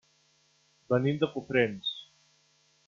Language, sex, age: Catalan, male, 40-49